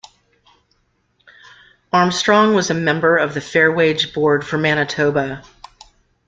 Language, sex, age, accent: English, female, 50-59, United States English